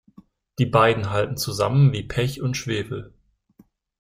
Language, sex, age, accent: German, male, 19-29, Deutschland Deutsch